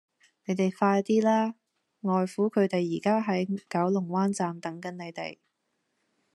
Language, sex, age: Cantonese, female, 30-39